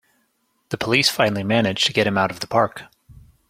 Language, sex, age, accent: English, male, 30-39, United States English